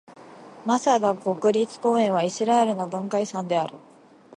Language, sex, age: Japanese, female, 19-29